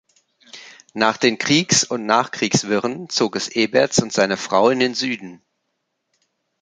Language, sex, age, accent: German, male, 30-39, Deutschland Deutsch